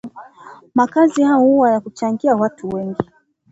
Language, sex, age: Swahili, female, 19-29